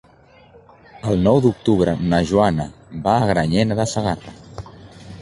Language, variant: Catalan, Central